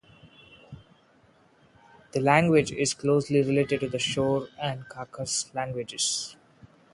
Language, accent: English, India and South Asia (India, Pakistan, Sri Lanka)